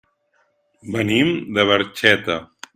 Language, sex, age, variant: Catalan, male, 30-39, Central